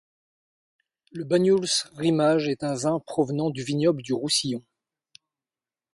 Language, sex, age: French, male, 50-59